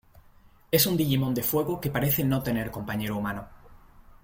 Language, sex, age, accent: Spanish, male, 19-29, España: Norte peninsular (Asturias, Castilla y León, Cantabria, País Vasco, Navarra, Aragón, La Rioja, Guadalajara, Cuenca)